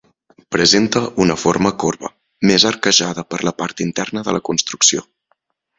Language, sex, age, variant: Catalan, male, 19-29, Central